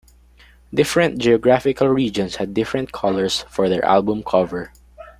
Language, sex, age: English, male, 19-29